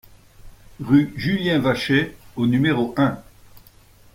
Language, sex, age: French, male, 70-79